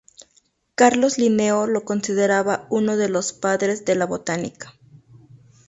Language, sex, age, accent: Spanish, female, 19-29, México